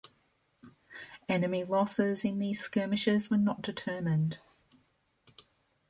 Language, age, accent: English, 50-59, Australian English